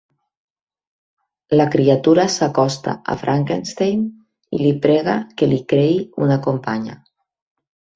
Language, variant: Catalan, Nord-Occidental